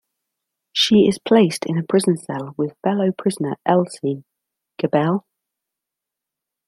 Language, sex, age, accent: English, female, 30-39, England English